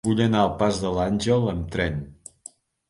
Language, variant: Catalan, Central